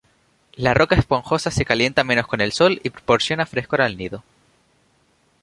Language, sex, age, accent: Spanish, male, 19-29, España: Islas Canarias